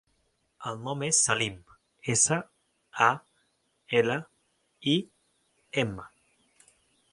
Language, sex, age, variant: Catalan, male, 19-29, Central